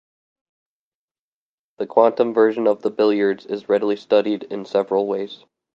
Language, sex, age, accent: English, male, 19-29, United States English